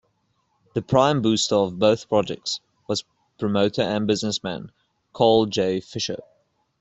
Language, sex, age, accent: English, male, 19-29, Southern African (South Africa, Zimbabwe, Namibia)